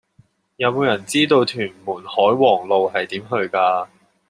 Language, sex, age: Cantonese, male, 19-29